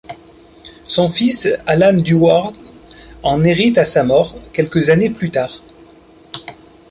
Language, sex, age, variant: French, male, 40-49, Français de métropole